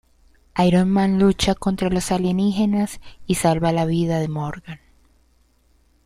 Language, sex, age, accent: Spanish, female, 19-29, Andino-Pacífico: Colombia, Perú, Ecuador, oeste de Bolivia y Venezuela andina